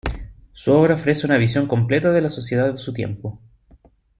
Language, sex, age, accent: Spanish, male, 30-39, Chileno: Chile, Cuyo